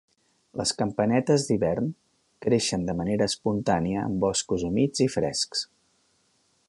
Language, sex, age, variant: Catalan, male, 50-59, Central